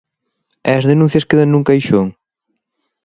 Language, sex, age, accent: Galician, male, 30-39, Normativo (estándar)